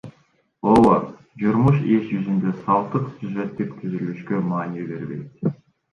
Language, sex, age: Kyrgyz, male, 19-29